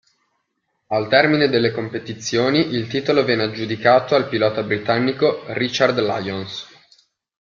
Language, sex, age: Italian, male, 19-29